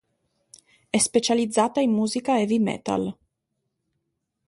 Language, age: Italian, 19-29